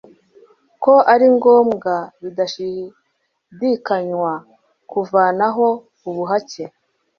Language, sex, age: Kinyarwanda, female, 30-39